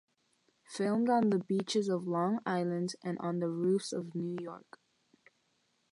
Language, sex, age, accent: English, female, under 19, United States English